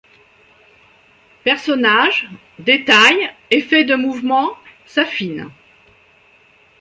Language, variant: French, Français de métropole